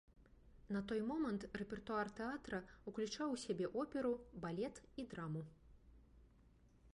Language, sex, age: Belarusian, female, 19-29